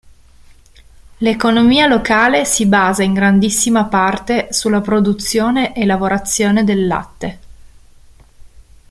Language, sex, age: Italian, male, 30-39